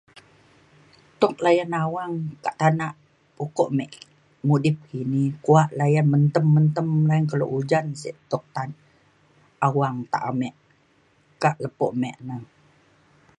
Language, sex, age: Mainstream Kenyah, female, 60-69